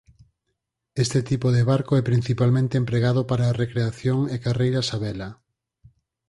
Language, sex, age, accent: Galician, male, 40-49, Normativo (estándar)